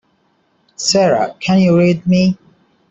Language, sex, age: English, male, 30-39